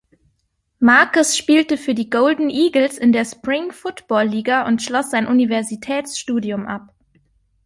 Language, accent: German, Deutschland Deutsch